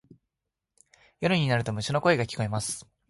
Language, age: Japanese, 19-29